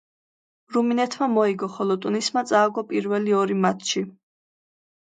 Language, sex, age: Georgian, female, 19-29